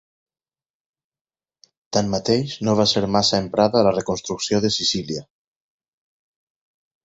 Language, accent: Catalan, valencià